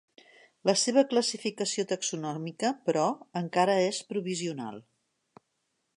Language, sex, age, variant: Catalan, female, 60-69, Central